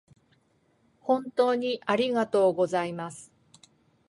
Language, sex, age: Japanese, female, 50-59